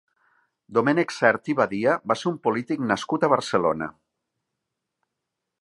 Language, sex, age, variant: Catalan, male, 40-49, Nord-Occidental